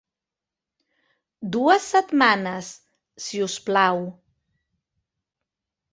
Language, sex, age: Catalan, female, 40-49